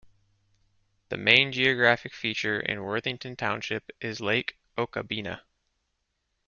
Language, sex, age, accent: English, male, 40-49, United States English